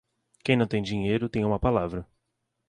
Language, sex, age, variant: Portuguese, male, 19-29, Portuguese (Brasil)